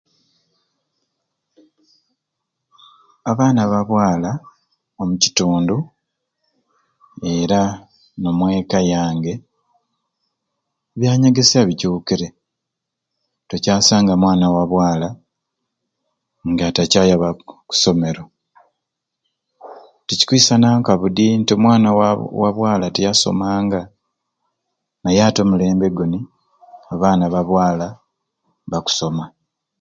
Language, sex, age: Ruuli, male, 40-49